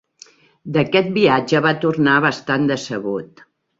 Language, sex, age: Catalan, female, 50-59